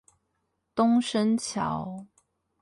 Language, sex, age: Chinese, female, 30-39